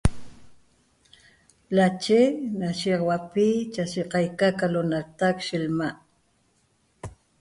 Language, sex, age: Toba, female, 50-59